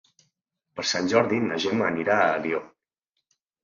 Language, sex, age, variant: Catalan, male, 19-29, Central